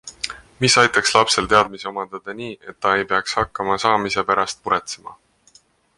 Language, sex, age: Estonian, male, 19-29